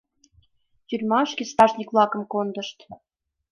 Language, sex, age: Mari, female, 19-29